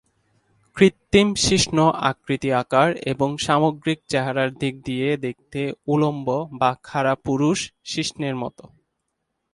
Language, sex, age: Bengali, male, 19-29